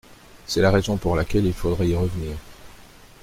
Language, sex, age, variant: French, male, 60-69, Français de métropole